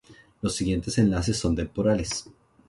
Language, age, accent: Spanish, 40-49, Andino-Pacífico: Colombia, Perú, Ecuador, oeste de Bolivia y Venezuela andina